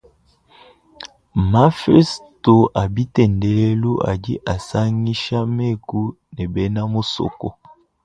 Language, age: Luba-Lulua, 19-29